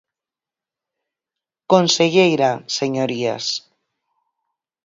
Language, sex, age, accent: Galician, female, 40-49, Oriental (común en zona oriental)